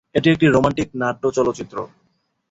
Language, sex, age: Bengali, male, 19-29